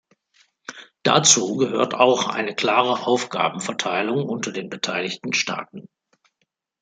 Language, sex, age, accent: German, male, 60-69, Deutschland Deutsch